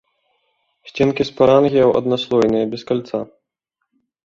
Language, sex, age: Belarusian, male, 30-39